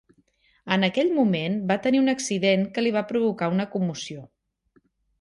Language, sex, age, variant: Catalan, female, 30-39, Central